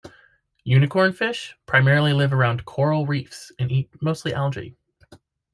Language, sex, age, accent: English, male, 30-39, United States English